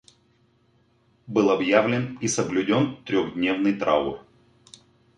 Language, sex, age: Russian, male, 40-49